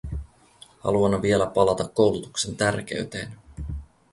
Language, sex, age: Finnish, male, 30-39